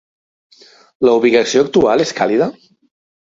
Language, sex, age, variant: Catalan, male, 30-39, Central